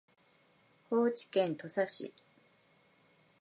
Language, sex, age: Japanese, female, 50-59